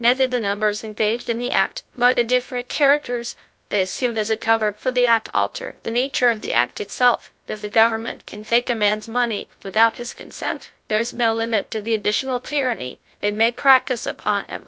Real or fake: fake